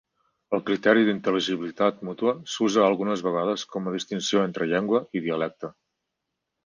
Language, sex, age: Catalan, male, 40-49